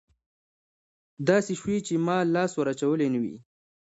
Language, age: Pashto, 19-29